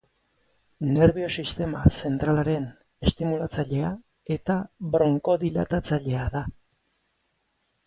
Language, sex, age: Basque, male, 40-49